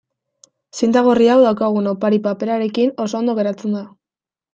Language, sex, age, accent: Basque, female, 19-29, Mendebalekoa (Araba, Bizkaia, Gipuzkoako mendebaleko herri batzuk)